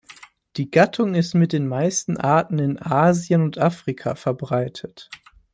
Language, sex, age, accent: German, male, 19-29, Deutschland Deutsch